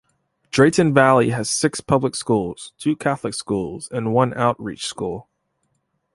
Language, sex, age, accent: English, male, 19-29, United States English